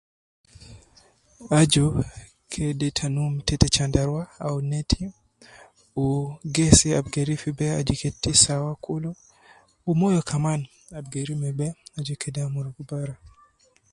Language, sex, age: Nubi, male, 19-29